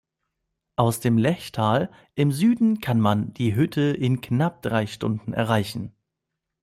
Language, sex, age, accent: German, male, 19-29, Deutschland Deutsch